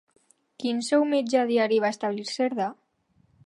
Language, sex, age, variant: Catalan, female, under 19, Alacantí